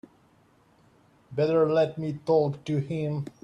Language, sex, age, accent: English, male, 19-29, United States English